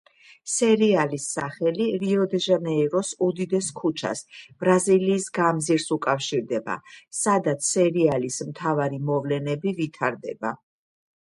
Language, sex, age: Georgian, female, 50-59